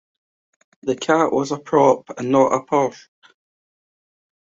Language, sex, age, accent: English, male, 19-29, Scottish English